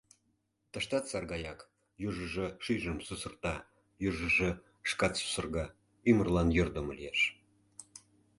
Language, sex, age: Mari, male, 50-59